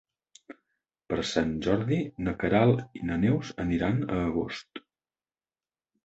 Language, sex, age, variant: Catalan, male, 50-59, Central